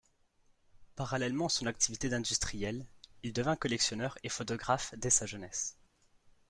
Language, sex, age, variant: French, male, 19-29, Français de métropole